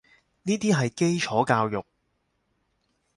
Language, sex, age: Cantonese, male, 30-39